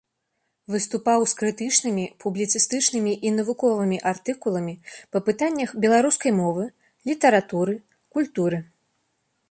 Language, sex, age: Belarusian, female, 19-29